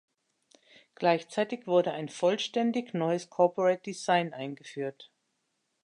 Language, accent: German, Deutschland Deutsch